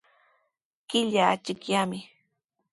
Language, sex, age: Sihuas Ancash Quechua, female, 19-29